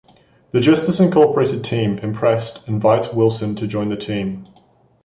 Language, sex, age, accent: English, male, 19-29, England English